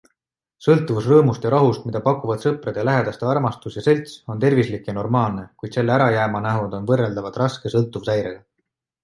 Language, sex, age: Estonian, male, 19-29